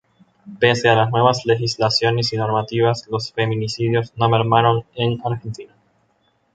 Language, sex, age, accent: Spanish, male, 19-29, Caribe: Cuba, Venezuela, Puerto Rico, República Dominicana, Panamá, Colombia caribeña, México caribeño, Costa del golfo de México